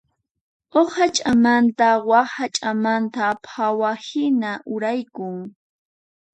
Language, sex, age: Puno Quechua, female, 19-29